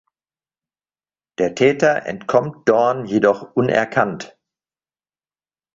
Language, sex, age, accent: German, male, 50-59, Deutschland Deutsch